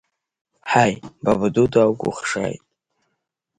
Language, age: Abkhazian, under 19